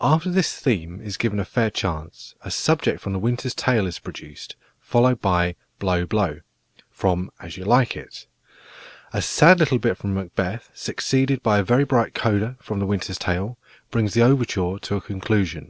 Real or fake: real